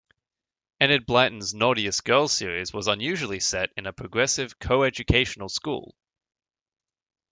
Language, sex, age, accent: English, male, 19-29, Australian English